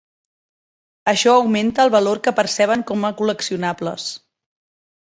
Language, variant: Catalan, Central